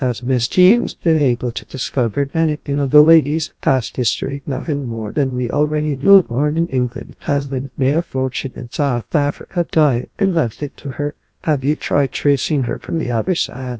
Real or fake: fake